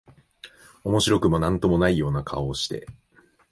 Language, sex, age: Japanese, male, 19-29